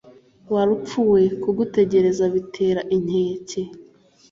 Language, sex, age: Kinyarwanda, female, 19-29